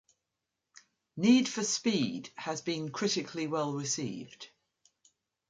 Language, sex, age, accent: English, female, 60-69, England English